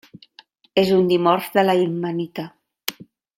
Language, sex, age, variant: Catalan, female, 50-59, Central